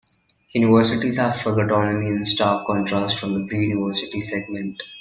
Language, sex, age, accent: English, male, 19-29, India and South Asia (India, Pakistan, Sri Lanka)